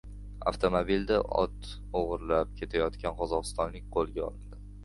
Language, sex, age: Uzbek, male, under 19